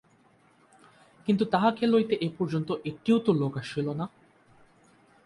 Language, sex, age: Bengali, male, 19-29